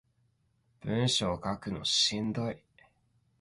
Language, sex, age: Japanese, male, 19-29